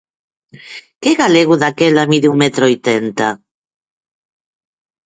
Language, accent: Galician, Normativo (estándar)